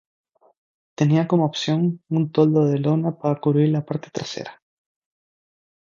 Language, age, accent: Spanish, 19-29, España: Islas Canarias